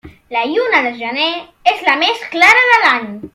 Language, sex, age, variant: Catalan, male, under 19, Central